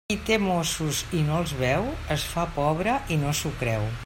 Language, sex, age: Catalan, female, 60-69